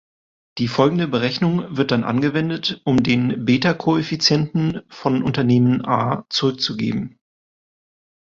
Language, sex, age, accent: German, male, 30-39, Deutschland Deutsch